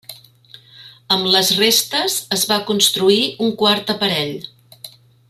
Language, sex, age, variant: Catalan, female, 50-59, Central